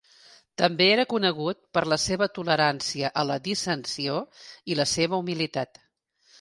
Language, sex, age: Catalan, female, 50-59